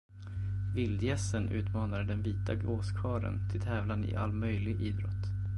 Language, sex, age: Swedish, male, 19-29